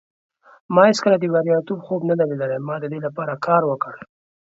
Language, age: Pashto, 19-29